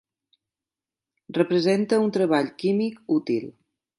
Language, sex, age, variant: Catalan, female, 50-59, Balear